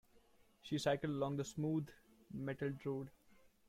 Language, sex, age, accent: English, male, 19-29, India and South Asia (India, Pakistan, Sri Lanka)